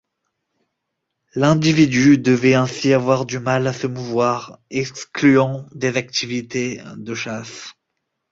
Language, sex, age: French, male, 30-39